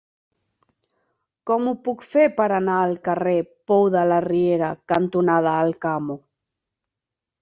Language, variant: Catalan, Central